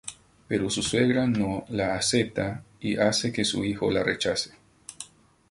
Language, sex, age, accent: Spanish, male, 30-39, Andino-Pacífico: Colombia, Perú, Ecuador, oeste de Bolivia y Venezuela andina